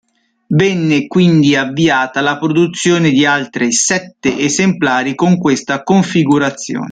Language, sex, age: Italian, male, 30-39